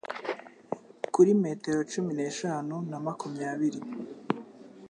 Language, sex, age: Kinyarwanda, male, 19-29